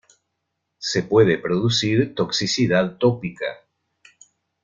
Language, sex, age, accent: Spanish, male, 50-59, Rioplatense: Argentina, Uruguay, este de Bolivia, Paraguay